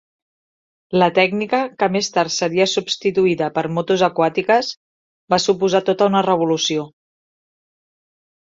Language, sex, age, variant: Catalan, female, 40-49, Central